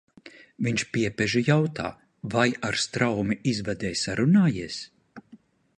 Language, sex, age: Latvian, male, 50-59